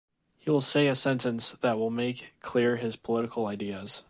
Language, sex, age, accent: English, male, 30-39, United States English